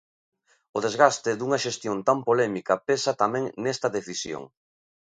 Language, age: Galician, 40-49